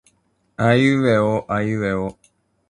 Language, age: Japanese, 19-29